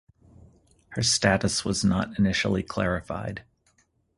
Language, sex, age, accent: English, male, 50-59, United States English